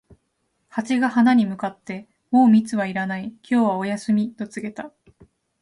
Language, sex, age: Japanese, female, 19-29